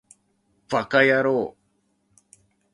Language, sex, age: Japanese, male, 30-39